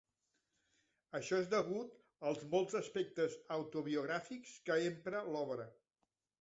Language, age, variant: Catalan, 50-59, Central